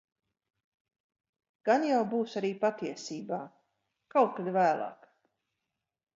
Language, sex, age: Latvian, female, 50-59